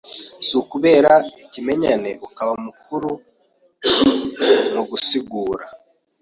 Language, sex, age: Kinyarwanda, male, 19-29